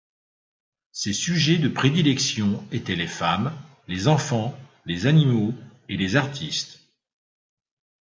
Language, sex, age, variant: French, male, 50-59, Français de métropole